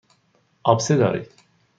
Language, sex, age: Persian, male, 30-39